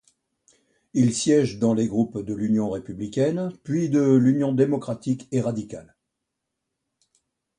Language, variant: French, Français de métropole